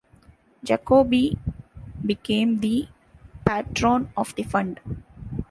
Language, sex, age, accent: English, female, 19-29, India and South Asia (India, Pakistan, Sri Lanka)